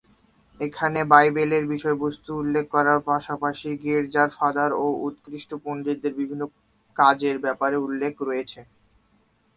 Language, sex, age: Bengali, male, 19-29